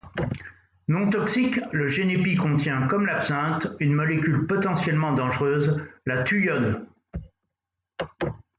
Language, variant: French, Français de métropole